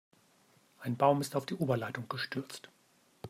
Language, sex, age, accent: German, male, 50-59, Deutschland Deutsch